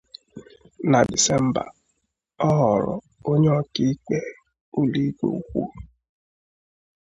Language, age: Igbo, 30-39